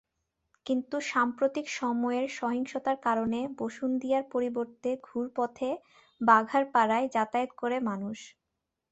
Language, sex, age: Bengali, female, 19-29